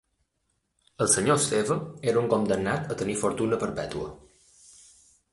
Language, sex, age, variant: Catalan, male, 30-39, Balear